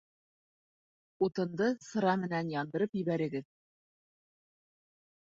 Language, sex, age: Bashkir, female, 30-39